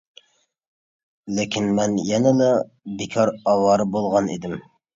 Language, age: Uyghur, 30-39